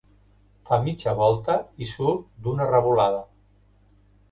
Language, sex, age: Catalan, male, 60-69